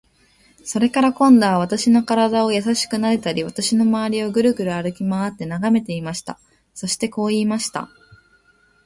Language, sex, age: Japanese, female, 19-29